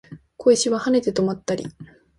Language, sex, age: Japanese, female, 19-29